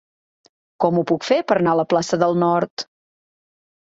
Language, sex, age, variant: Catalan, female, 40-49, Central